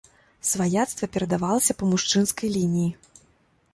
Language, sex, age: Belarusian, female, 40-49